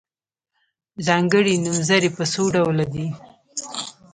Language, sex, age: Pashto, female, 19-29